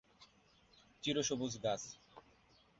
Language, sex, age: Bengali, male, 19-29